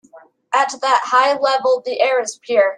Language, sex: English, male